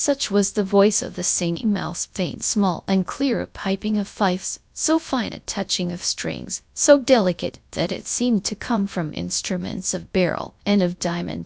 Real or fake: fake